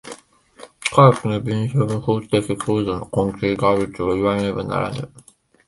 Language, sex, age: Japanese, male, 19-29